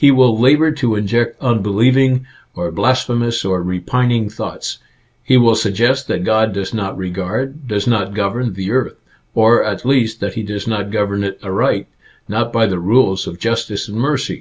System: none